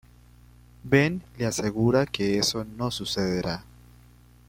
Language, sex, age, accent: Spanish, male, 19-29, Andino-Pacífico: Colombia, Perú, Ecuador, oeste de Bolivia y Venezuela andina